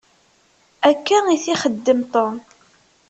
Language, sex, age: Kabyle, female, 30-39